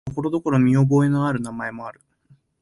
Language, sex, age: Japanese, male, 19-29